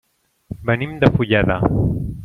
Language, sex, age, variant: Catalan, male, 40-49, Central